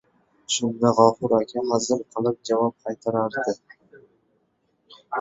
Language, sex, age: Uzbek, male, 19-29